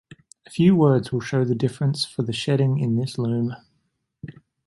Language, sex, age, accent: English, male, 19-29, Australian English